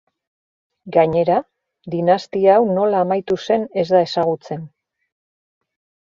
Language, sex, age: Basque, female, 40-49